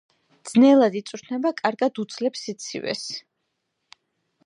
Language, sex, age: Georgian, female, 19-29